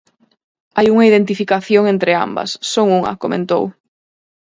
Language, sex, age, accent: Galician, female, 19-29, Atlántico (seseo e gheada)